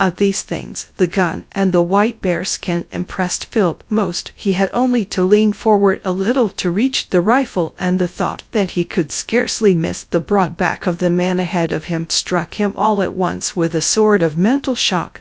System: TTS, GradTTS